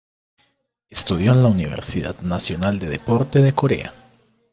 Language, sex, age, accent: Spanish, male, 19-29, Andino-Pacífico: Colombia, Perú, Ecuador, oeste de Bolivia y Venezuela andina